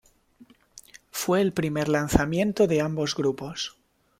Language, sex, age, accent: Spanish, male, 19-29, España: Norte peninsular (Asturias, Castilla y León, Cantabria, País Vasco, Navarra, Aragón, La Rioja, Guadalajara, Cuenca)